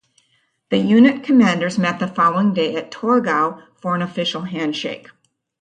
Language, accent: English, United States English